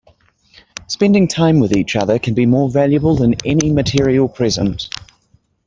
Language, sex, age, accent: English, male, 30-39, New Zealand English